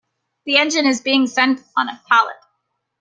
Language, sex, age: English, female, 30-39